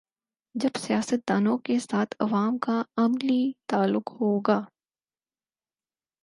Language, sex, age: Urdu, female, 19-29